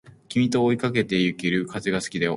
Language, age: Japanese, 19-29